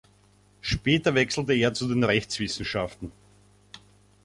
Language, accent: German, Österreichisches Deutsch